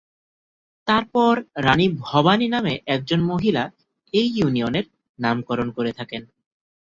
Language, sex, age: Bengali, male, 19-29